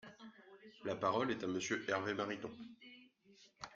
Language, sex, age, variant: French, male, 19-29, Français de métropole